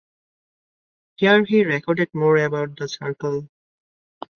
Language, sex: English, male